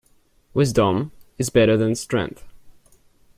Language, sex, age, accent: English, male, 19-29, United States English